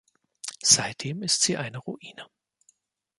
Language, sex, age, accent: German, male, 30-39, Deutschland Deutsch